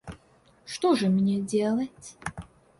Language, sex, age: Russian, female, 19-29